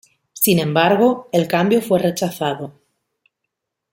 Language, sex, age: Spanish, female, 30-39